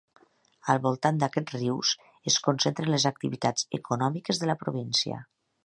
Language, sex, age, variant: Catalan, female, 40-49, Nord-Occidental